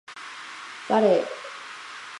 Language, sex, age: Japanese, female, 19-29